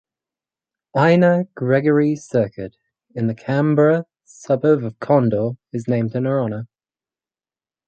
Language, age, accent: English, under 19, Australian English